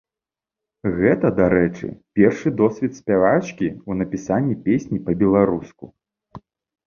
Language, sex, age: Belarusian, male, 30-39